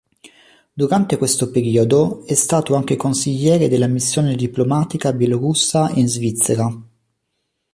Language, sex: Italian, male